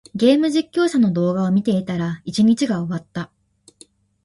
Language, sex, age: Japanese, female, 19-29